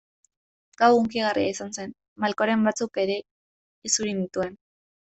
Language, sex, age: Basque, female, 19-29